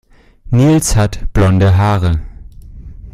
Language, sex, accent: German, male, Deutschland Deutsch